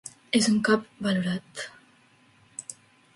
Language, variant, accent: Catalan, Central, central